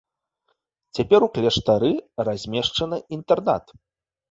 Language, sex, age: Belarusian, male, 30-39